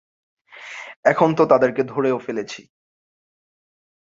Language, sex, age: Bengali, male, 19-29